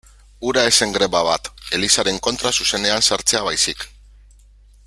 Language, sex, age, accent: Basque, male, 30-39, Mendebalekoa (Araba, Bizkaia, Gipuzkoako mendebaleko herri batzuk)